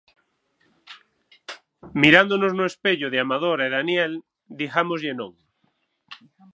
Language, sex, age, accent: Galician, male, 19-29, Central (gheada)